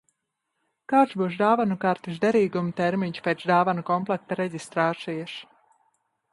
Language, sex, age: Latvian, female, 30-39